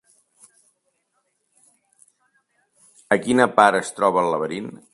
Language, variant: Catalan, Septentrional